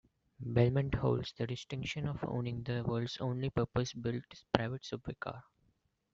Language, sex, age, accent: English, male, 19-29, India and South Asia (India, Pakistan, Sri Lanka)